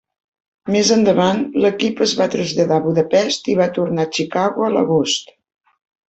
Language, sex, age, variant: Catalan, female, 50-59, Central